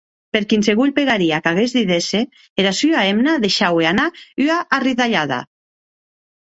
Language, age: Occitan, 50-59